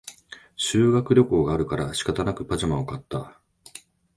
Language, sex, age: Japanese, male, 50-59